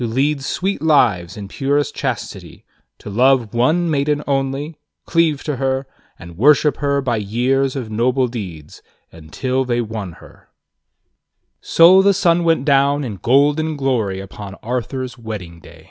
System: none